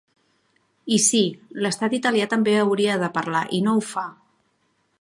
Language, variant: Catalan, Central